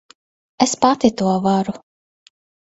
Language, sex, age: Latvian, female, 30-39